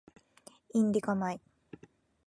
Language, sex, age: Japanese, female, 19-29